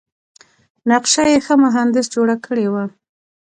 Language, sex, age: Pashto, female, 30-39